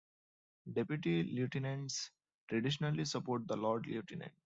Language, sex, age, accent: English, male, 30-39, India and South Asia (India, Pakistan, Sri Lanka)